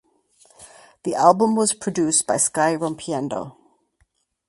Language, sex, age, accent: English, female, 60-69, United States English